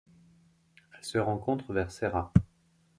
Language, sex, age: French, male, 40-49